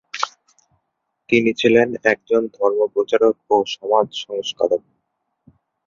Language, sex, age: Bengali, male, under 19